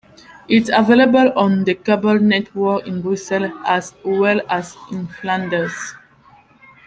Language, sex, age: English, female, 30-39